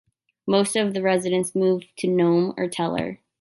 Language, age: English, 19-29